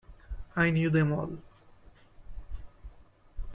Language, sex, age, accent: English, male, 19-29, India and South Asia (India, Pakistan, Sri Lanka)